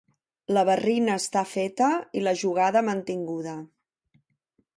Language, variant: Catalan, Central